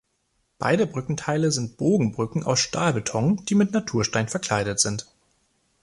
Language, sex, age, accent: German, male, 19-29, Deutschland Deutsch